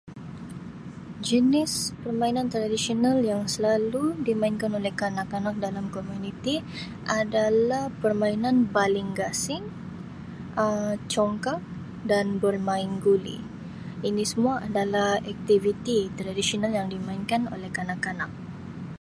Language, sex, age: Sabah Malay, female, 19-29